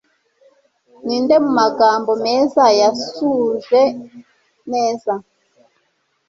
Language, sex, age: Kinyarwanda, male, 19-29